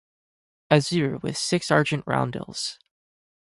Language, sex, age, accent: English, male, 19-29, United States English